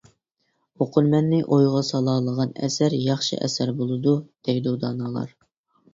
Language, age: Uyghur, 19-29